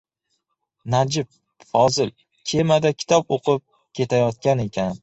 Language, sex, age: Uzbek, male, 19-29